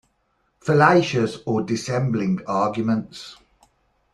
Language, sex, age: English, male, 50-59